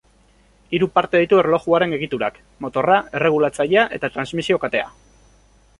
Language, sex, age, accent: Basque, male, 19-29, Erdialdekoa edo Nafarra (Gipuzkoa, Nafarroa)